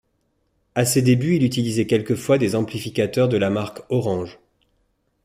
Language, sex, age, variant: French, male, 40-49, Français de métropole